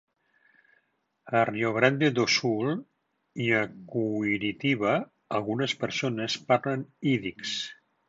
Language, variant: Catalan, Central